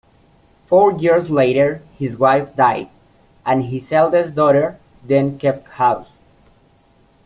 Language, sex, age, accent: English, male, 19-29, United States English